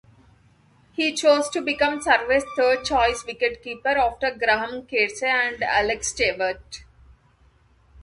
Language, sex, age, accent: English, female, 30-39, India and South Asia (India, Pakistan, Sri Lanka)